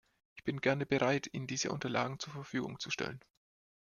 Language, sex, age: German, male, 19-29